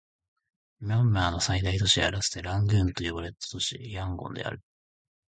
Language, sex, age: Japanese, male, 19-29